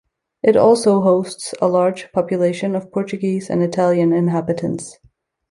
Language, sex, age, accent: English, female, 19-29, United States English